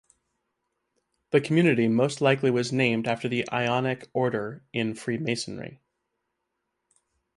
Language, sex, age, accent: English, male, 30-39, United States English